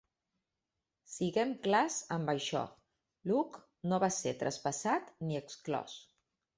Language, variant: Catalan, Nord-Occidental